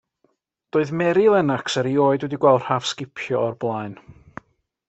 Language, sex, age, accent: Welsh, male, 30-39, Y Deyrnas Unedig Cymraeg